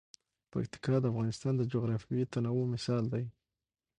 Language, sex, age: Pashto, male, 19-29